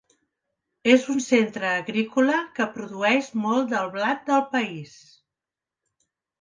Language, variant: Catalan, Central